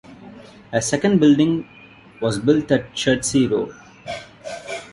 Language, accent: English, India and South Asia (India, Pakistan, Sri Lanka)